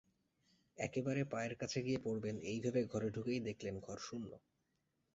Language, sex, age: Bengali, male, 19-29